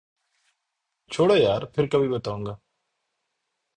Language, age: Urdu, 30-39